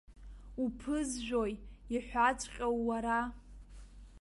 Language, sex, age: Abkhazian, female, under 19